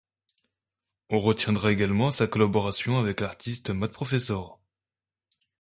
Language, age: French, 19-29